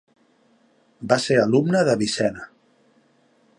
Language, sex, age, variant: Catalan, male, 40-49, Central